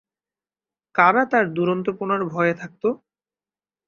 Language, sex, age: Bengali, male, 19-29